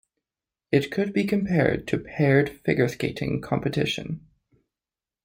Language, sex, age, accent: English, male, 19-29, Canadian English